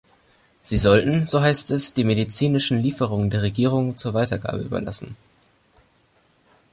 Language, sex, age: German, male, under 19